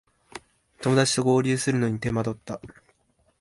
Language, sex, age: Japanese, male, 19-29